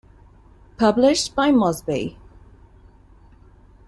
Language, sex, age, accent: English, female, 30-39, New Zealand English